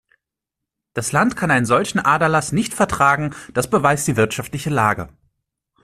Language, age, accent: German, 19-29, Deutschland Deutsch